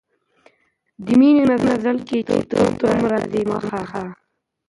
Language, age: Pashto, 19-29